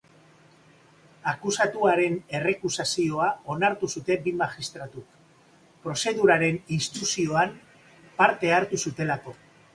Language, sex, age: Basque, male, 50-59